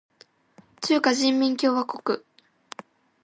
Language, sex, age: Japanese, female, under 19